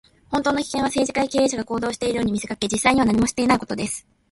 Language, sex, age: Japanese, female, 19-29